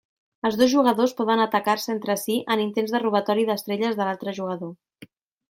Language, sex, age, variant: Catalan, female, 19-29, Central